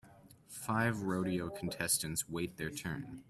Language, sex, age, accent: English, male, 19-29, Canadian English